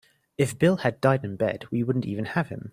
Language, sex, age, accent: English, male, 19-29, England English